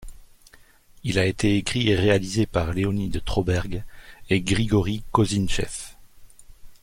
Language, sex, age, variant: French, male, 40-49, Français de métropole